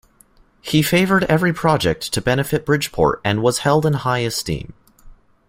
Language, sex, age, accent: English, male, 19-29, United States English